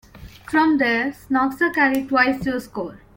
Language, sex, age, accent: English, female, 19-29, India and South Asia (India, Pakistan, Sri Lanka)